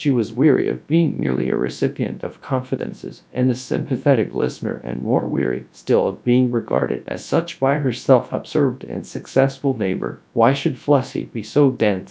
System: TTS, GradTTS